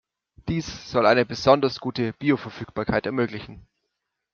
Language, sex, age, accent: German, male, 19-29, Deutschland Deutsch